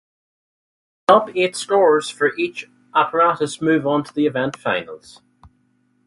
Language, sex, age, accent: English, male, 19-29, Northern Irish